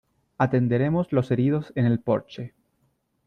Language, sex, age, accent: Spanish, male, 30-39, Chileno: Chile, Cuyo